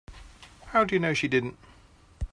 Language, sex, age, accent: English, male, 50-59, England English